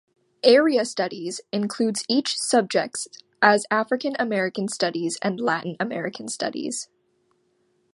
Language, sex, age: English, female, 19-29